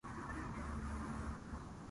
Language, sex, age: Japanese, male, under 19